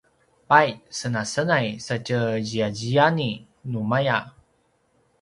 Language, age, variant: Paiwan, 30-39, pinayuanan a kinaikacedasan (東排灣語)